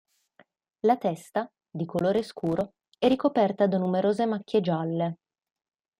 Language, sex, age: Italian, female, 19-29